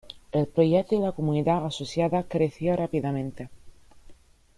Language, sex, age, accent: Spanish, female, 19-29, España: Centro-Sur peninsular (Madrid, Toledo, Castilla-La Mancha)